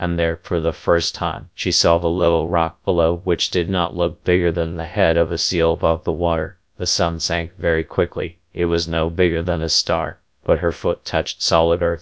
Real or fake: fake